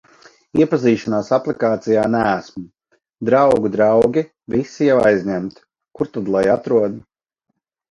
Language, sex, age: Latvian, male, 40-49